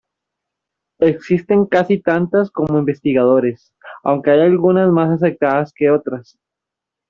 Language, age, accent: Spanish, 19-29, América central